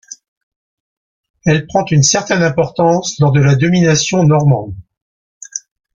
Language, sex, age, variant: French, male, 70-79, Français de métropole